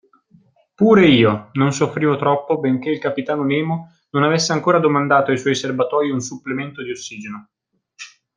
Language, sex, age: Italian, male, 19-29